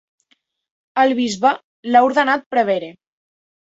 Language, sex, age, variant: Catalan, female, under 19, Central